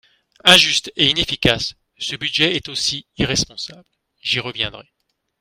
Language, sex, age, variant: French, male, 40-49, Français de métropole